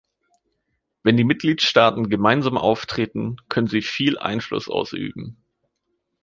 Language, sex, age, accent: German, male, 19-29, Deutschland Deutsch